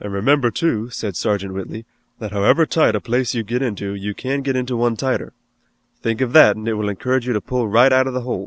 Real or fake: real